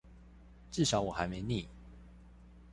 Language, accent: Chinese, 出生地：彰化縣